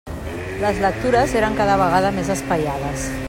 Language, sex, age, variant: Catalan, female, 50-59, Central